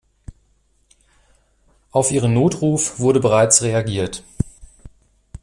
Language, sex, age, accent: German, male, 19-29, Deutschland Deutsch